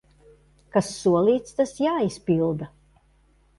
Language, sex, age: Latvian, female, 60-69